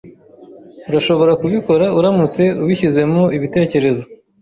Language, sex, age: Kinyarwanda, male, 30-39